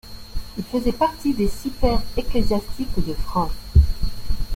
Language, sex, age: French, female, 50-59